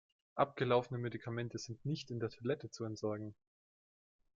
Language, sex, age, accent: German, male, 19-29, Deutschland Deutsch